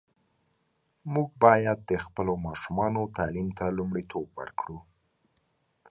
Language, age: Pashto, 19-29